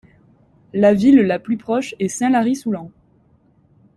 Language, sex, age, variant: French, female, 19-29, Français de métropole